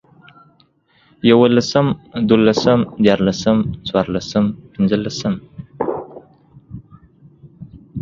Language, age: Pashto, under 19